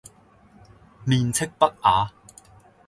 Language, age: Cantonese, 30-39